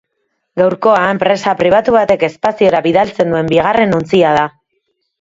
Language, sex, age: Basque, female, 30-39